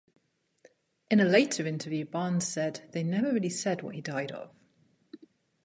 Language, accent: English, England English